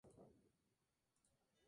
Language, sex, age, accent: Spanish, male, 19-29, México